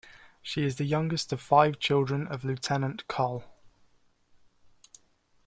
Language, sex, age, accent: English, male, under 19, England English